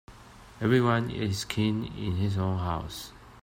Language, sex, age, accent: English, male, 30-39, Hong Kong English